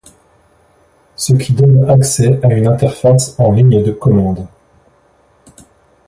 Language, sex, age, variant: French, male, 40-49, Français de métropole